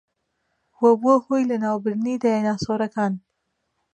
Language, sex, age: Central Kurdish, female, 30-39